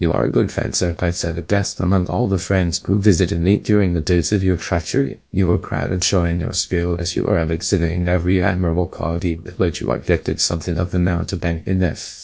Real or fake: fake